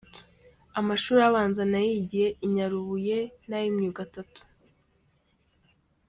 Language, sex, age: Kinyarwanda, female, under 19